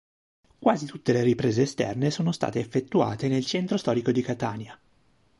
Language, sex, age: Italian, male, 30-39